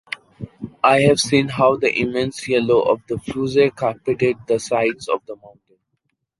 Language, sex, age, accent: English, male, 19-29, India and South Asia (India, Pakistan, Sri Lanka)